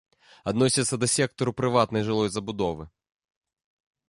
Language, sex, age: Belarusian, male, 30-39